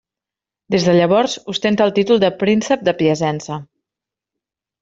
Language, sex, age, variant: Catalan, female, 30-39, Central